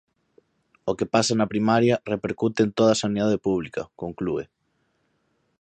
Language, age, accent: Galician, 19-29, Atlántico (seseo e gheada)